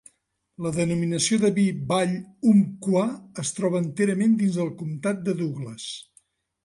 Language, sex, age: Catalan, male, 60-69